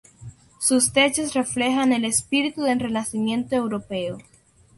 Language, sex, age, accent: Spanish, female, under 19, Caribe: Cuba, Venezuela, Puerto Rico, República Dominicana, Panamá, Colombia caribeña, México caribeño, Costa del golfo de México